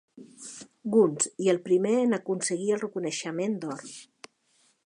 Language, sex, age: Catalan, female, 50-59